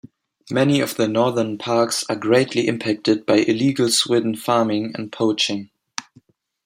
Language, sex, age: English, male, under 19